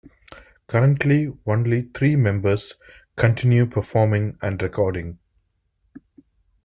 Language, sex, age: English, male, 40-49